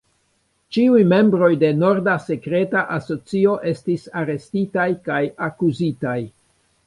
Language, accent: Esperanto, Internacia